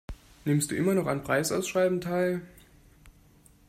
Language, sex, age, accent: German, male, 19-29, Deutschland Deutsch